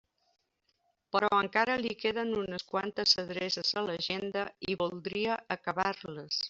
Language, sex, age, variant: Catalan, female, 60-69, Balear